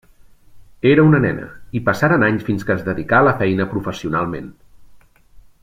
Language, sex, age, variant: Catalan, male, 40-49, Central